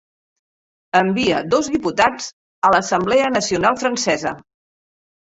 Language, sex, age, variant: Catalan, female, 60-69, Central